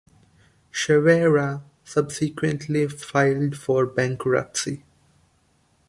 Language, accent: English, India and South Asia (India, Pakistan, Sri Lanka)